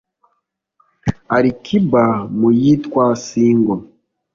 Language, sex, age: Kinyarwanda, male, 40-49